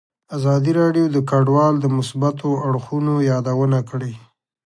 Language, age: Pashto, 30-39